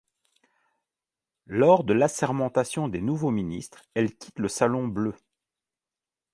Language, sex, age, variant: French, male, 50-59, Français de métropole